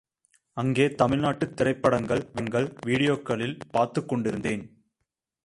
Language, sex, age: Tamil, male, 19-29